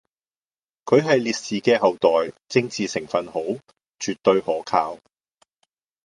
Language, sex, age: Cantonese, male, 50-59